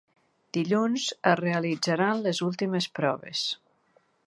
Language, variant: Catalan, Central